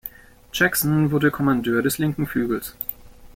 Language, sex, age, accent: German, male, 19-29, Deutschland Deutsch